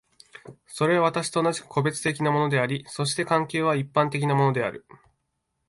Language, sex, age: Japanese, male, 19-29